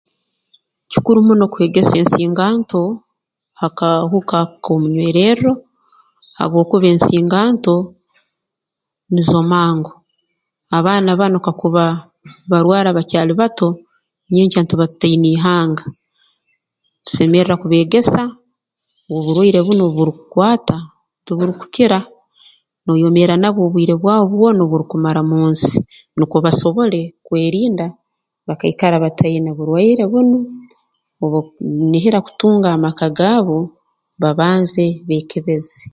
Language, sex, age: Tooro, female, 50-59